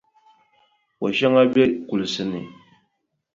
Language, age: Dagbani, 30-39